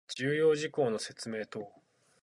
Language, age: Japanese, 30-39